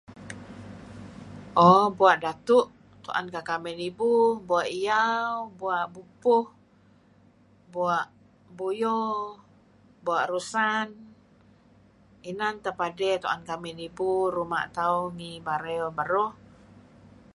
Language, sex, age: Kelabit, female, 60-69